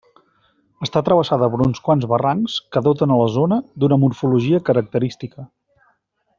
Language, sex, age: Catalan, male, 40-49